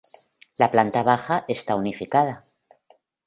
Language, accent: Spanish, España: Centro-Sur peninsular (Madrid, Toledo, Castilla-La Mancha)